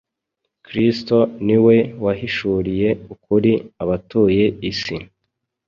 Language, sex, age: Kinyarwanda, male, 30-39